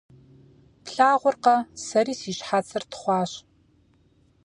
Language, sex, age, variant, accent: Kabardian, female, 30-39, Адыгэбзэ (Къэбэрдей, Кирил, псоми зэдай), Джылэхъстэней (Gilahsteney)